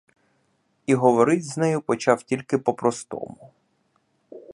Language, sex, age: Ukrainian, male, 30-39